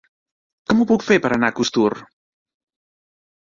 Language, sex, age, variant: Catalan, male, 30-39, Central